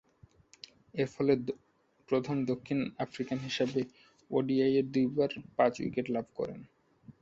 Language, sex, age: Bengali, male, 19-29